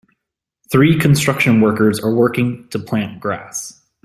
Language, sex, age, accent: English, male, 19-29, United States English